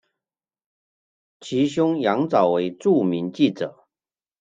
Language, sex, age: Chinese, male, 40-49